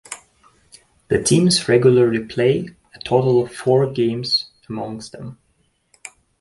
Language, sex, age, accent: English, male, 19-29, United States English